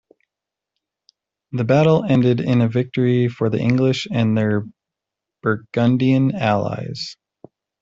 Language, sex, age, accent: English, male, 30-39, United States English